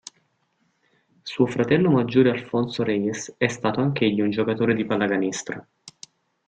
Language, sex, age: Italian, male, 19-29